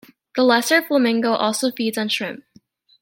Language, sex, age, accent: English, female, under 19, United States English